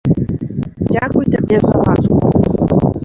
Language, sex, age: Belarusian, female, 19-29